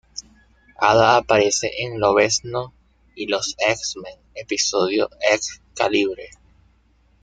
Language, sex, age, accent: Spanish, male, 19-29, Caribe: Cuba, Venezuela, Puerto Rico, República Dominicana, Panamá, Colombia caribeña, México caribeño, Costa del golfo de México